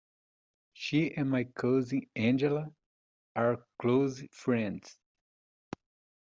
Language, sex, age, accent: English, male, 30-39, United States English